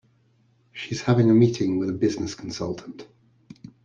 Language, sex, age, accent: English, male, 50-59, England English